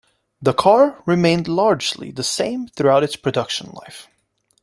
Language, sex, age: English, male, 19-29